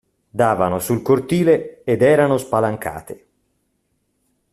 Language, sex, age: Italian, male, 40-49